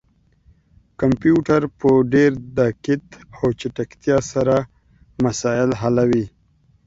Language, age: Pashto, 30-39